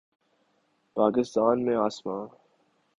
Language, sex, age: Urdu, male, 19-29